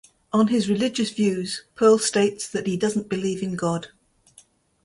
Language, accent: English, England English